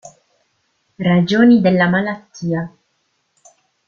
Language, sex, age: Italian, female, 19-29